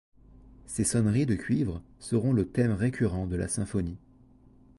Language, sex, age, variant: French, male, 19-29, Français de métropole